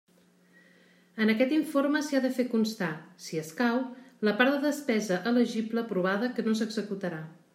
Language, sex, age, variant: Catalan, female, 40-49, Central